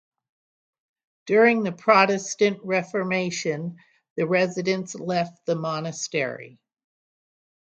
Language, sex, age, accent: English, female, 60-69, United States English